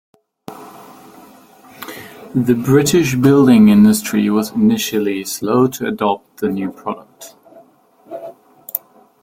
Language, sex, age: English, male, 30-39